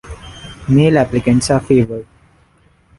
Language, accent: English, India and South Asia (India, Pakistan, Sri Lanka)